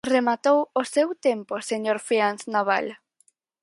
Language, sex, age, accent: Galician, female, under 19, Normativo (estándar)